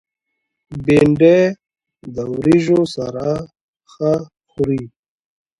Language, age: Pashto, 19-29